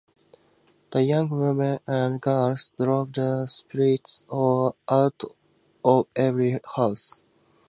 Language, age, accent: English, 19-29, United States English